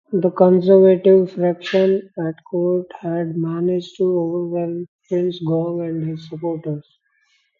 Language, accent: English, India and South Asia (India, Pakistan, Sri Lanka)